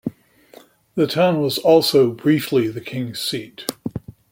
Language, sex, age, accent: English, male, 50-59, United States English